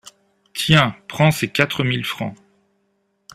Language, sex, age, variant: French, male, 50-59, Français de métropole